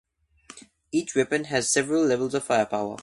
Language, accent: English, Australian English